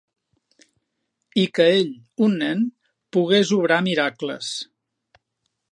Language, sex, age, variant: Catalan, male, 60-69, Central